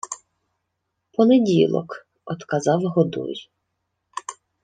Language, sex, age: Ukrainian, female, 30-39